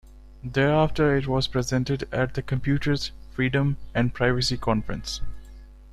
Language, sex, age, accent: English, male, 19-29, India and South Asia (India, Pakistan, Sri Lanka)